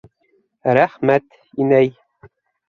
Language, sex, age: Bashkir, male, 30-39